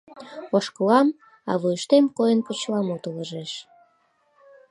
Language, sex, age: Mari, female, 19-29